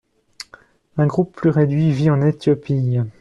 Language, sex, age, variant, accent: French, male, 40-49, Français d'Europe, Français de Suisse